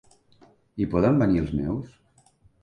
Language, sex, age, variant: Catalan, male, 40-49, Central